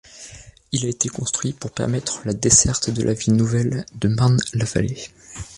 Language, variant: French, Français de métropole